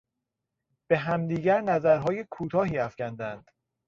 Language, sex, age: Persian, male, 30-39